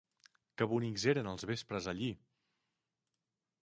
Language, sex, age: Catalan, male, 40-49